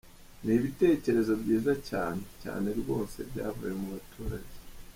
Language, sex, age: Kinyarwanda, male, 30-39